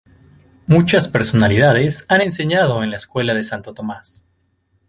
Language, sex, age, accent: Spanish, male, 19-29, México